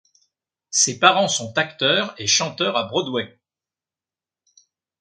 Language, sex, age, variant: French, male, 60-69, Français de métropole